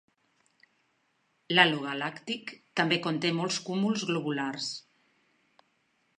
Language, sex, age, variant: Catalan, female, 40-49, Nord-Occidental